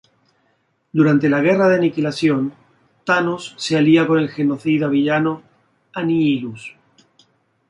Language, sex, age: Spanish, male, 50-59